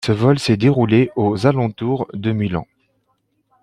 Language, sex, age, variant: French, male, 30-39, Français de métropole